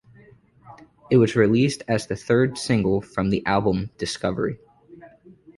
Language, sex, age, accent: English, male, 19-29, United States English